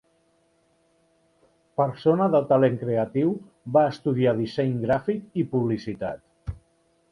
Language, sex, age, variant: Catalan, male, 50-59, Central